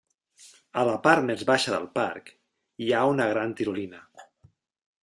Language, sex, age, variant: Catalan, male, 40-49, Central